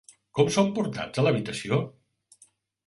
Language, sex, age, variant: Catalan, male, 50-59, Nord-Occidental